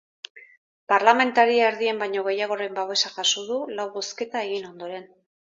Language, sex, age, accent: Basque, female, 50-59, Erdialdekoa edo Nafarra (Gipuzkoa, Nafarroa)